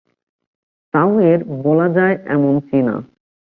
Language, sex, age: Bengali, male, 19-29